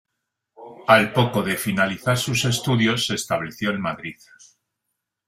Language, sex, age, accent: Spanish, male, 40-49, España: Norte peninsular (Asturias, Castilla y León, Cantabria, País Vasco, Navarra, Aragón, La Rioja, Guadalajara, Cuenca)